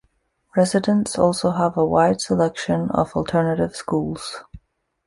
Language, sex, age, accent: English, female, 19-29, United States English